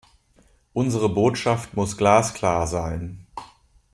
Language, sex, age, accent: German, male, 30-39, Deutschland Deutsch